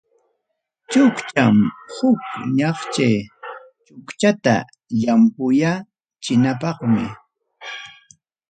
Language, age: Ayacucho Quechua, 60-69